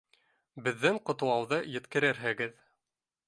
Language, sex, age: Bashkir, male, 19-29